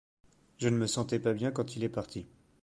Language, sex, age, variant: French, male, 19-29, Français de métropole